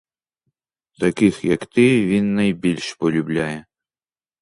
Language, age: Ukrainian, under 19